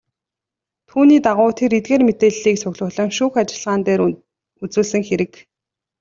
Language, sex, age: Mongolian, female, 19-29